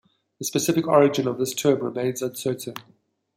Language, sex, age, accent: English, female, 40-49, Southern African (South Africa, Zimbabwe, Namibia)